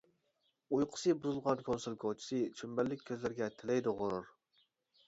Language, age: Uyghur, 19-29